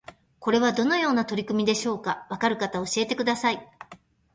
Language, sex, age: Japanese, female, 50-59